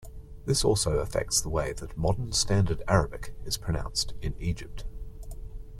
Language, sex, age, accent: English, male, 40-49, Australian English